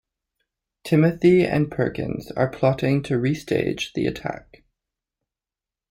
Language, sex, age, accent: English, male, 19-29, Canadian English